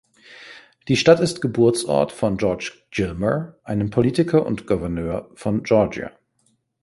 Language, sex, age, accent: German, male, 40-49, Deutschland Deutsch